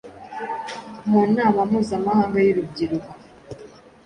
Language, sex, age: Kinyarwanda, female, under 19